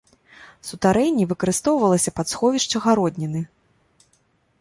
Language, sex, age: Belarusian, female, 40-49